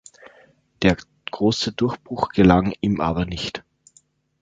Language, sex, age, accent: German, male, 30-39, Österreichisches Deutsch